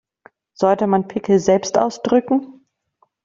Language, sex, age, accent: German, female, 30-39, Deutschland Deutsch